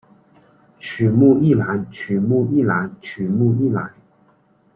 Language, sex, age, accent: Chinese, male, 19-29, 出生地：四川省